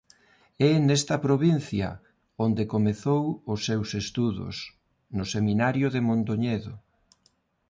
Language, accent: Galician, Neofalante